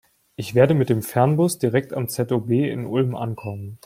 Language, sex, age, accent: German, male, 19-29, Deutschland Deutsch